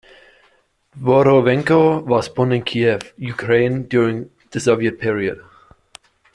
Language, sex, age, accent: English, male, 19-29, United States English